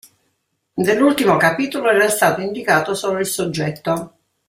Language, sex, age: Italian, female, 60-69